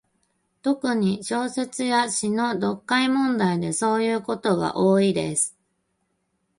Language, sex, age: Japanese, female, 30-39